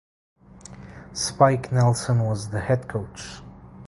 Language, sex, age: English, male, 19-29